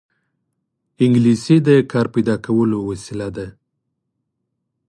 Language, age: Pashto, 30-39